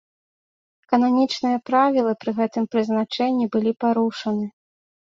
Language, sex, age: Belarusian, female, 19-29